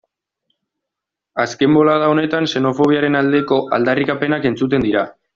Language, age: Basque, 19-29